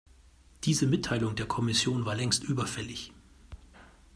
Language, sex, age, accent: German, male, 40-49, Deutschland Deutsch